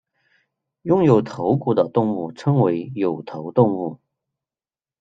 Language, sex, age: Chinese, male, 40-49